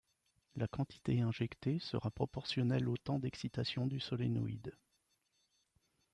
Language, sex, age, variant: French, male, 50-59, Français de métropole